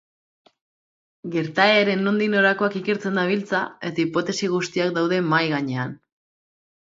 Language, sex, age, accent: Basque, female, 30-39, Mendebalekoa (Araba, Bizkaia, Gipuzkoako mendebaleko herri batzuk)